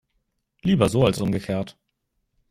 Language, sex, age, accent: German, male, under 19, Deutschland Deutsch